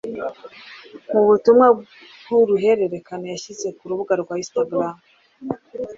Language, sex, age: Kinyarwanda, female, 30-39